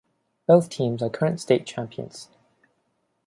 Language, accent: English, Hong Kong English